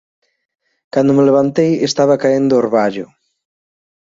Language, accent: Galician, Atlántico (seseo e gheada)